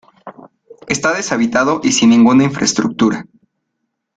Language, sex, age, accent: Spanish, male, 19-29, México